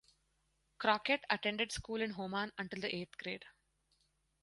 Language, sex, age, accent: English, female, 19-29, India and South Asia (India, Pakistan, Sri Lanka)